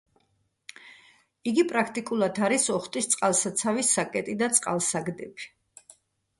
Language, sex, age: Georgian, female, 40-49